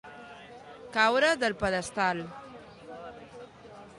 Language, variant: Catalan, Nord-Occidental